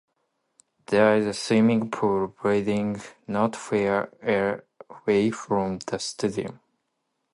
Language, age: English, 19-29